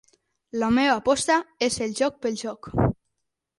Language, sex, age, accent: Catalan, female, 19-29, nord-occidental; septentrional